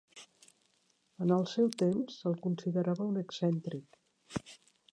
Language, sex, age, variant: Catalan, female, 60-69, Central